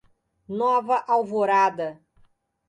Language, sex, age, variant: Portuguese, female, 40-49, Portuguese (Brasil)